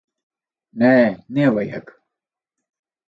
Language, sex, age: Latvian, male, 30-39